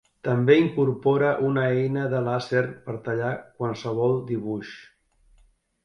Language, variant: Catalan, Central